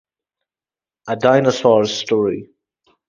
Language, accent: English, England English